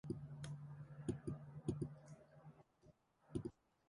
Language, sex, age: Mongolian, female, 19-29